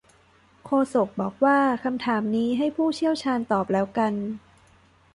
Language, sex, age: Thai, female, 19-29